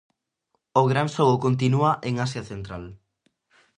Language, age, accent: Galician, 19-29, Atlántico (seseo e gheada)